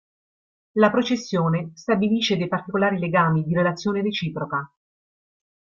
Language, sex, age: Italian, female, 40-49